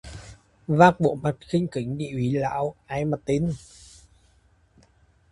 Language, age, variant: Vietnamese, 19-29, Hà Nội